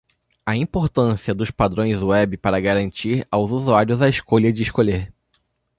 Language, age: Portuguese, 19-29